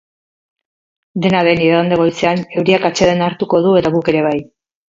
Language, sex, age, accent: Basque, female, 50-59, Erdialdekoa edo Nafarra (Gipuzkoa, Nafarroa)